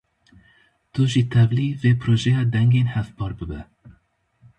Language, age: Kurdish, 19-29